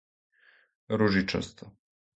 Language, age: Serbian, 19-29